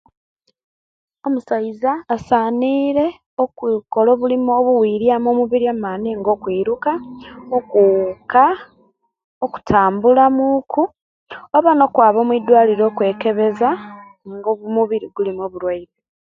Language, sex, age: Kenyi, female, 19-29